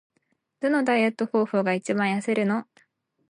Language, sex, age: Japanese, female, 19-29